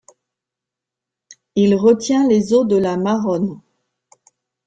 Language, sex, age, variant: French, female, 40-49, Français de métropole